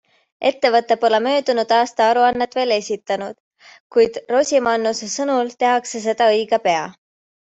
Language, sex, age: Estonian, female, 19-29